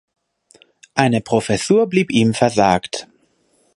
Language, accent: German, Deutschland Deutsch